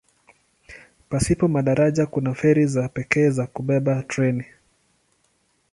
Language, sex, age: Swahili, male, 30-39